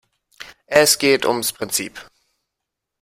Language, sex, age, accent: German, male, 19-29, Deutschland Deutsch